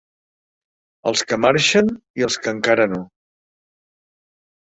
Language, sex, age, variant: Catalan, male, 60-69, Central